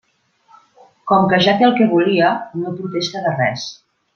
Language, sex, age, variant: Catalan, female, 50-59, Central